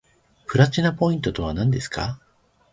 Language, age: Japanese, 30-39